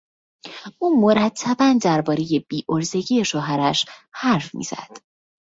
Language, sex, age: Persian, female, 19-29